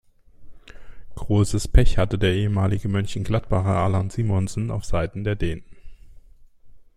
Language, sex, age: German, male, 50-59